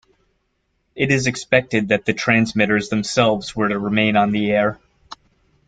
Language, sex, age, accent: English, male, 30-39, United States English